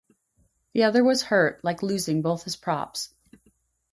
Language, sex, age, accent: English, female, 40-49, United States English